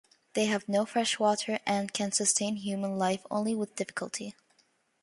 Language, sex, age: English, female, under 19